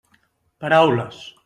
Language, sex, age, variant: Catalan, male, 60-69, Central